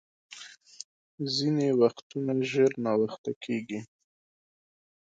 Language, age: Pashto, 19-29